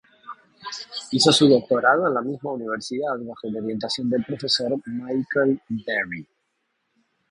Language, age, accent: Spanish, 40-49, Rioplatense: Argentina, Uruguay, este de Bolivia, Paraguay